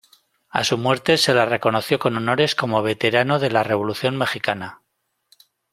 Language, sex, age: Spanish, male, 50-59